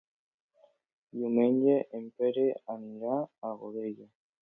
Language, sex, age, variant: Catalan, male, under 19, Alacantí